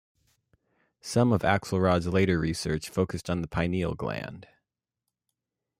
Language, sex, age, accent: English, male, 19-29, United States English